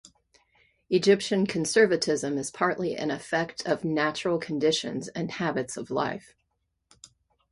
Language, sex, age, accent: English, female, 60-69, United States English